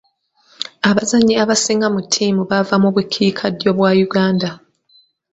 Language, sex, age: Ganda, female, 30-39